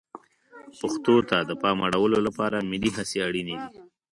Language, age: Pashto, 30-39